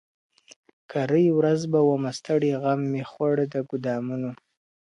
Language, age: Pashto, 19-29